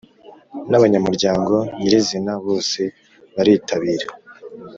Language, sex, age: Kinyarwanda, male, 19-29